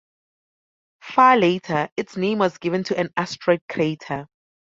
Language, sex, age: English, female, 19-29